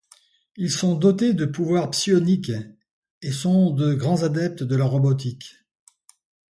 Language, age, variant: French, 70-79, Français de métropole